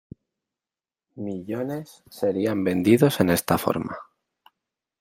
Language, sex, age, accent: Spanish, male, 30-39, España: Centro-Sur peninsular (Madrid, Toledo, Castilla-La Mancha)